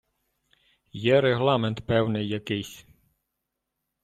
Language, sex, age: Ukrainian, male, 30-39